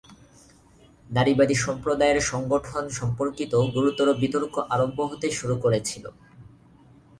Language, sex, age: Bengali, male, 19-29